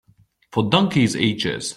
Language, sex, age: English, male, 30-39